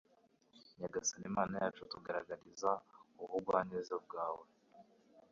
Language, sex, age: Kinyarwanda, male, 19-29